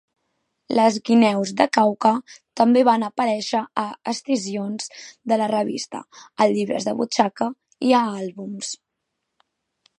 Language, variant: Catalan, Central